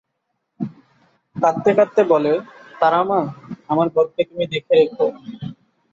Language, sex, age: Bengali, male, 19-29